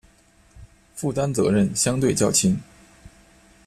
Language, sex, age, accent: Chinese, male, 19-29, 出生地：河南省